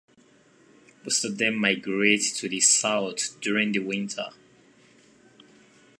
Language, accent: English, Nigerian English